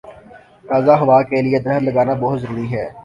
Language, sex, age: Urdu, male, 19-29